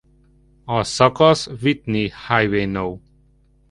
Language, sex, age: Hungarian, male, 30-39